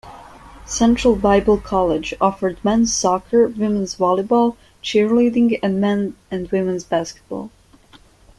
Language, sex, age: English, female, 19-29